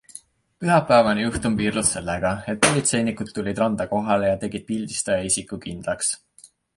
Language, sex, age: Estonian, male, 19-29